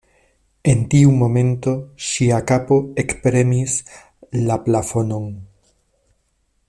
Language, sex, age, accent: Esperanto, male, 40-49, Internacia